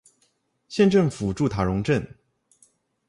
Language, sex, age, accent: Chinese, male, 19-29, 出生地：浙江省